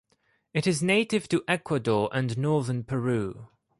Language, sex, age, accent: English, male, 19-29, England English